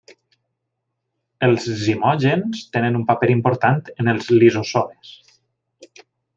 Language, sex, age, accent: Catalan, male, 40-49, valencià